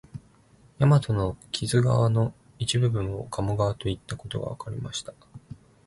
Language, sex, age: Japanese, male, 19-29